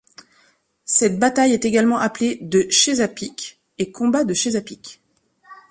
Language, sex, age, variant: French, female, 30-39, Français de métropole